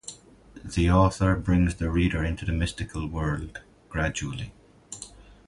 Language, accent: English, Irish English